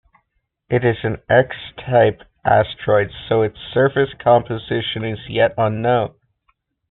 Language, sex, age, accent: English, male, under 19, United States English